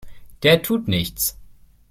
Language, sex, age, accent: German, male, 19-29, Deutschland Deutsch